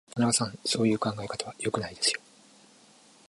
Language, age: Japanese, 50-59